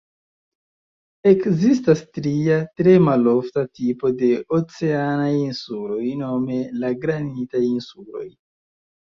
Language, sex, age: Esperanto, male, 19-29